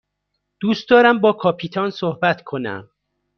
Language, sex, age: Persian, male, 30-39